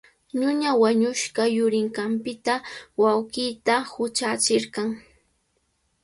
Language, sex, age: Cajatambo North Lima Quechua, female, 19-29